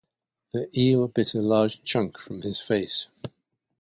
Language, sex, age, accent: English, male, 70-79, England English